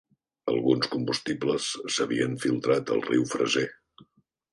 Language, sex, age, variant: Catalan, male, 50-59, Central